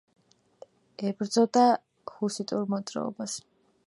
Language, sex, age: Georgian, female, 19-29